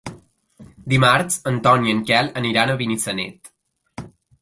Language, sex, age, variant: Catalan, male, under 19, Balear